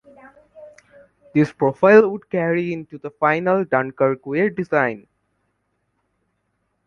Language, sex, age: English, male, 19-29